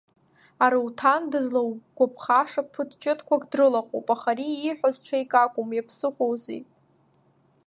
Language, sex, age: Abkhazian, female, under 19